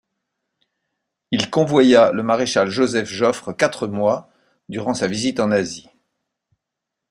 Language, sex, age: French, male, 60-69